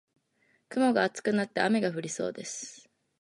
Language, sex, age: Japanese, female, 19-29